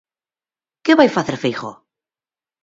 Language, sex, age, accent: Galician, female, 30-39, Normativo (estándar)